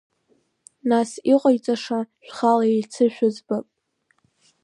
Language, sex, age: Abkhazian, female, under 19